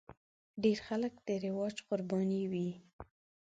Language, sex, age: Pashto, female, 19-29